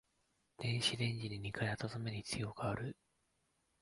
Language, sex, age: Japanese, male, 19-29